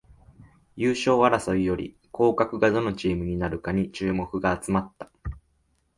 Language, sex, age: Japanese, male, 19-29